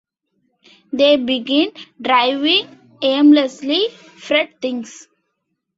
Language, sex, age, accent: English, female, under 19, India and South Asia (India, Pakistan, Sri Lanka)